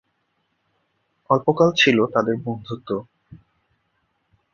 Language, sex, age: Bengali, male, 19-29